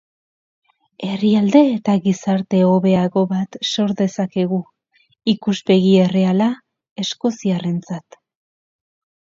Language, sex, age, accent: Basque, female, 19-29, Erdialdekoa edo Nafarra (Gipuzkoa, Nafarroa)